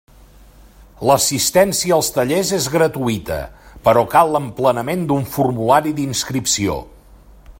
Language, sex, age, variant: Catalan, male, 60-69, Central